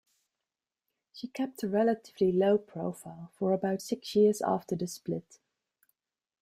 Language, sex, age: English, female, 40-49